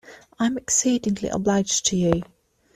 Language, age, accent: English, 19-29, England English